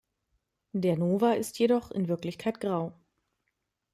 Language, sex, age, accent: German, female, 30-39, Deutschland Deutsch